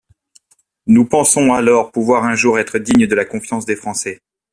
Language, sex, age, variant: French, male, 30-39, Français de métropole